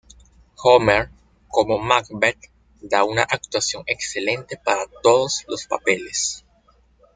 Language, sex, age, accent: Spanish, male, 19-29, Caribe: Cuba, Venezuela, Puerto Rico, República Dominicana, Panamá, Colombia caribeña, México caribeño, Costa del golfo de México